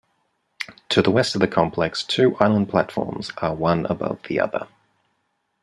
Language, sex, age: English, male, 30-39